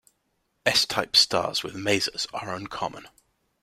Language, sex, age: English, male, 19-29